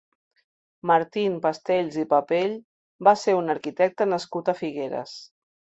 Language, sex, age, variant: Catalan, female, 50-59, Central